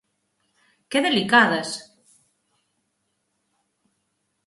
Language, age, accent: Galician, 40-49, Oriental (común en zona oriental)